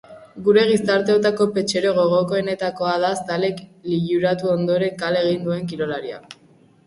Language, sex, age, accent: Basque, female, under 19, Mendebalekoa (Araba, Bizkaia, Gipuzkoako mendebaleko herri batzuk)